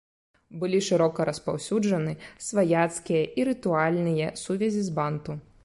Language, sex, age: Belarusian, female, 30-39